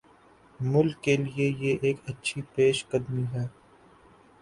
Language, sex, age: Urdu, male, 19-29